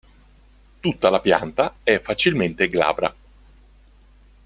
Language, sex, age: Italian, male, 50-59